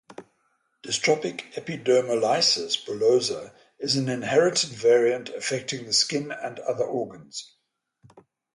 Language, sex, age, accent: English, male, 70-79, England English; Southern African (South Africa, Zimbabwe, Namibia)